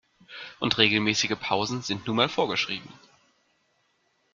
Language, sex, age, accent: German, male, 30-39, Deutschland Deutsch